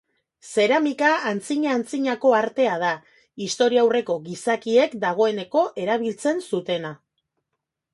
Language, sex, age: Basque, female, 40-49